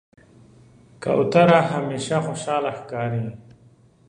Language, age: Pashto, 40-49